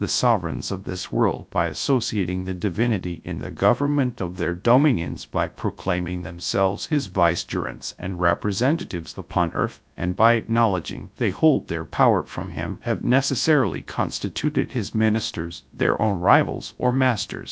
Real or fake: fake